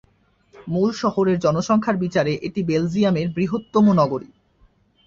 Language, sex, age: Bengali, male, under 19